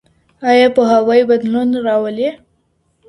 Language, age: Pashto, under 19